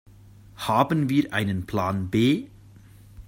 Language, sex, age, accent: German, male, 30-39, Schweizerdeutsch